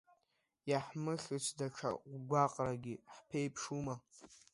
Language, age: Abkhazian, under 19